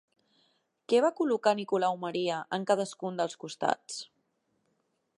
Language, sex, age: Catalan, female, 19-29